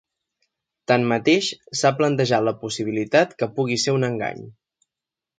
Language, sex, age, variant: Catalan, male, 19-29, Central